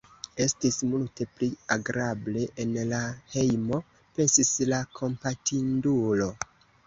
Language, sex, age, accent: Esperanto, female, 19-29, Internacia